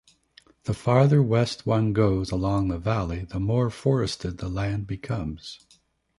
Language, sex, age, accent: English, male, 60-69, United States English